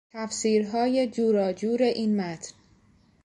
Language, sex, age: Persian, female, 19-29